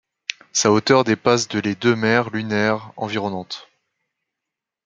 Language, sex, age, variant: French, male, 19-29, Français de métropole